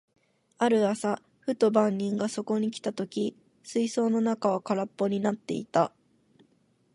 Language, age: Japanese, 19-29